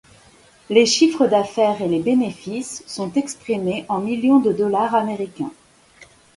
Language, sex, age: French, female, 30-39